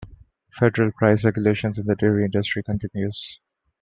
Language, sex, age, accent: English, male, 19-29, India and South Asia (India, Pakistan, Sri Lanka)